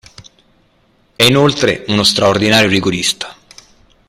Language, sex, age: Italian, male, 30-39